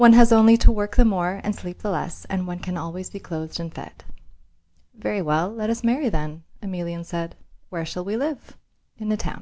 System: none